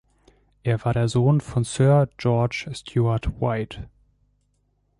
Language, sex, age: German, male, 19-29